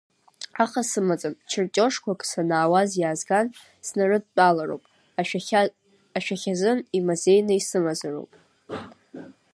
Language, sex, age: Abkhazian, female, 30-39